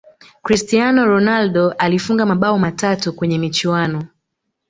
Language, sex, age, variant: Swahili, female, 19-29, Kiswahili Sanifu (EA)